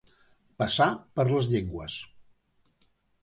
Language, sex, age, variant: Catalan, male, 60-69, Central